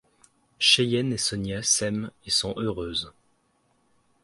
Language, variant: French, Français de métropole